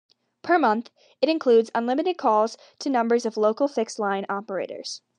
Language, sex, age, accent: English, female, under 19, United States English